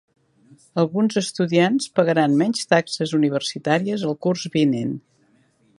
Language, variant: Catalan, Central